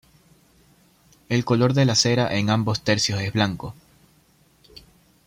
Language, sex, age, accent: Spanish, male, 19-29, Andino-Pacífico: Colombia, Perú, Ecuador, oeste de Bolivia y Venezuela andina